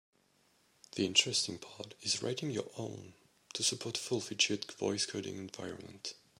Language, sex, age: English, male, 30-39